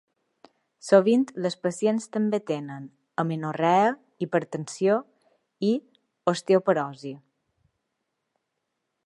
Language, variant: Catalan, Balear